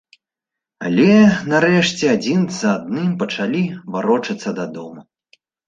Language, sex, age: Belarusian, male, 19-29